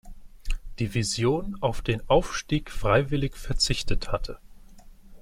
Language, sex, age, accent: German, male, 19-29, Deutschland Deutsch